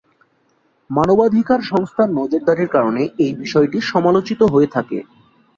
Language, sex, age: Bengali, male, 30-39